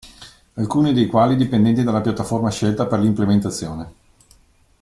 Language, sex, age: Italian, male, 40-49